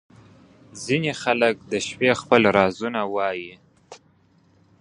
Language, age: Pashto, 19-29